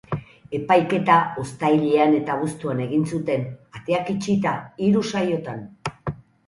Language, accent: Basque, Erdialdekoa edo Nafarra (Gipuzkoa, Nafarroa)